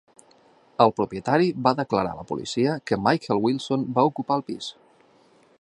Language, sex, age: Catalan, male, 19-29